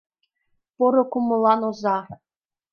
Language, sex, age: Mari, female, 19-29